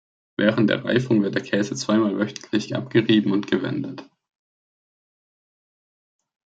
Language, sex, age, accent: German, male, 19-29, Deutschland Deutsch